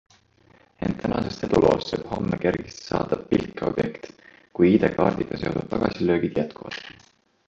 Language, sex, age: Estonian, male, 19-29